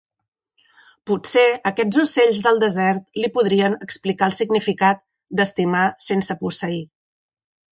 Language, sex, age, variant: Catalan, female, 40-49, Central